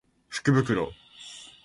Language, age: Japanese, 19-29